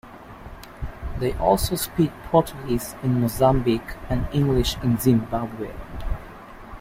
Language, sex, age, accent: English, male, under 19, United States English